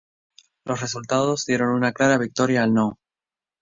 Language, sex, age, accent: Spanish, male, 19-29, Rioplatense: Argentina, Uruguay, este de Bolivia, Paraguay